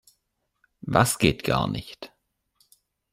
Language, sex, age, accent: German, male, 19-29, Deutschland Deutsch